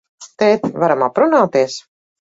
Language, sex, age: Latvian, female, 40-49